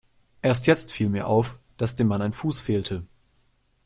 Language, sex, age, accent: German, male, 19-29, Deutschland Deutsch